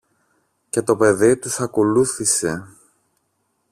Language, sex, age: Greek, male, 30-39